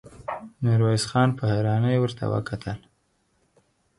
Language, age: Pashto, 30-39